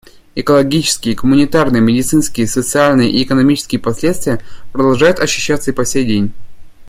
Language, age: Russian, 19-29